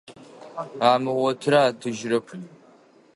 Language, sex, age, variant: Adyghe, male, under 19, Адыгабзэ (Кирил, пстэумэ зэдыряе)